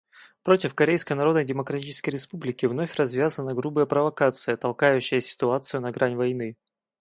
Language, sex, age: Russian, male, 19-29